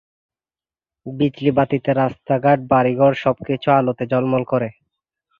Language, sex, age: Bengali, male, 19-29